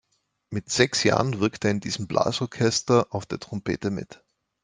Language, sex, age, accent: German, male, 40-49, Österreichisches Deutsch